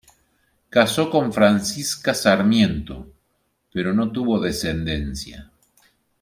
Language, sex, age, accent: Spanish, male, 50-59, Rioplatense: Argentina, Uruguay, este de Bolivia, Paraguay